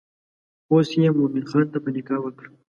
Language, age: Pashto, 19-29